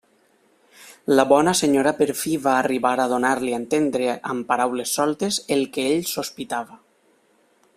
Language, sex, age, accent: Catalan, male, 19-29, valencià